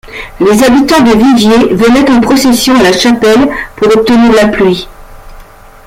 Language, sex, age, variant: French, female, 50-59, Français de métropole